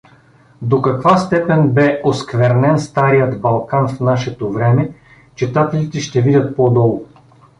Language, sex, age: Bulgarian, male, 40-49